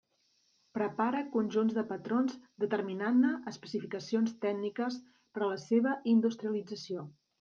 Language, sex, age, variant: Catalan, female, 40-49, Central